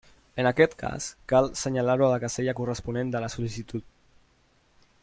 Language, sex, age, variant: Catalan, male, under 19, Central